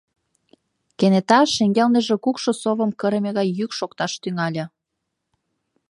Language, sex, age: Mari, female, 19-29